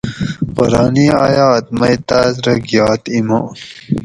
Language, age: Gawri, 19-29